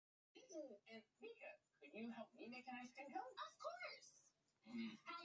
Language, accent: English, Irish English